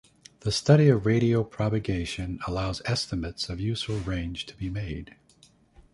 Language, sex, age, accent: English, male, 60-69, United States English